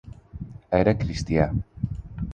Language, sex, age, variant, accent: Catalan, male, 30-39, Balear, balear; aprenent (recent, des del castellà)